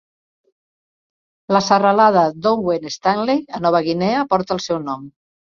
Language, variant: Catalan, Central